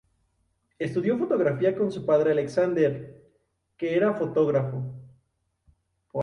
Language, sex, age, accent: Spanish, male, 19-29, México